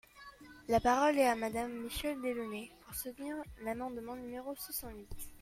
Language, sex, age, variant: French, female, under 19, Français de métropole